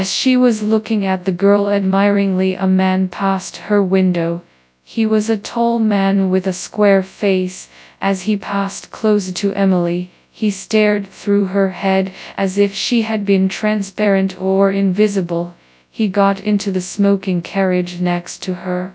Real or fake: fake